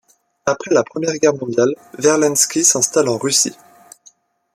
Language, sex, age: French, male, under 19